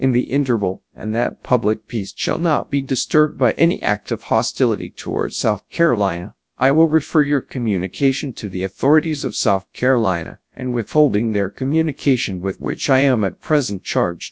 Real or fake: fake